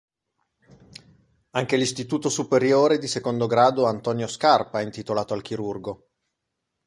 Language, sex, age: Italian, male, 40-49